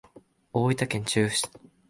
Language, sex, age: Japanese, male, 19-29